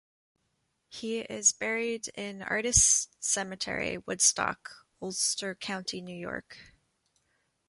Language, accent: English, United States English